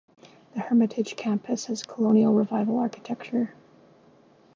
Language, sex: English, female